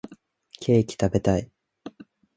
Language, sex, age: Japanese, male, 19-29